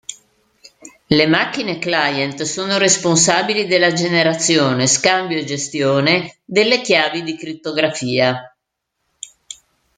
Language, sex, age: Italian, female, 60-69